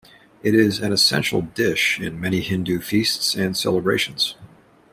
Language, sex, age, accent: English, male, 30-39, United States English